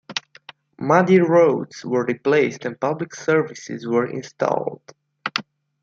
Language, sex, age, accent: English, male, 19-29, England English